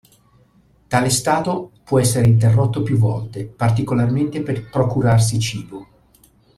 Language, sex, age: Italian, male, 50-59